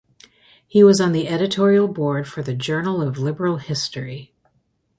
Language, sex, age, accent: English, female, 40-49, United States English